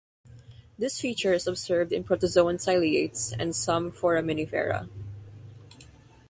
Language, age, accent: English, 19-29, United States English; Filipino